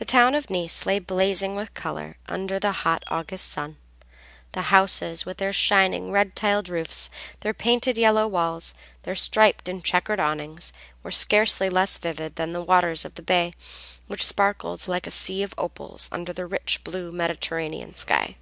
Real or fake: real